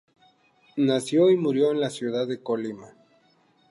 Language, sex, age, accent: Spanish, male, 30-39, México